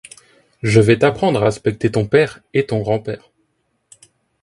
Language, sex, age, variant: French, male, 19-29, Français de métropole